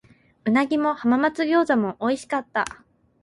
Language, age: Japanese, 19-29